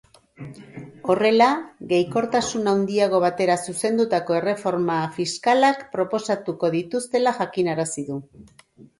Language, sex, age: Basque, female, 60-69